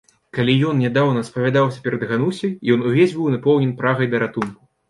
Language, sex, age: Belarusian, male, 19-29